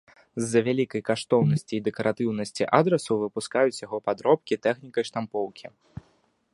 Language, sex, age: Belarusian, male, 19-29